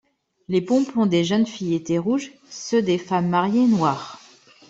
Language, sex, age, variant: French, female, 30-39, Français de métropole